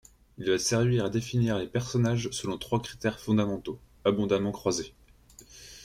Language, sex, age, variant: French, male, 19-29, Français de métropole